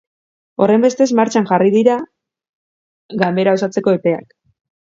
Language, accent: Basque, Mendebalekoa (Araba, Bizkaia, Gipuzkoako mendebaleko herri batzuk)